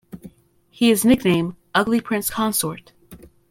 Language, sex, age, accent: English, female, under 19, United States English